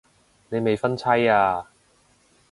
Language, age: Cantonese, 19-29